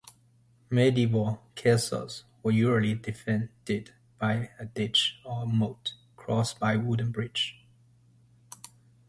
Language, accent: English, United States English